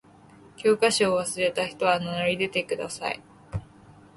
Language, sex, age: Japanese, female, under 19